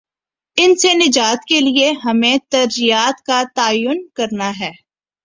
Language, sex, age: Urdu, female, 19-29